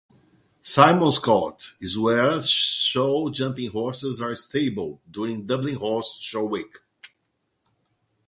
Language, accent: English, Brazilian